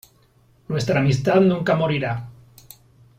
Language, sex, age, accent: Spanish, male, 40-49, España: Sur peninsular (Andalucia, Extremadura, Murcia)